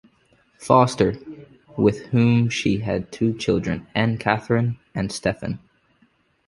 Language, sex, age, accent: English, male, 19-29, United States English